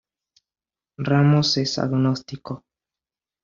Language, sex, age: Spanish, male, under 19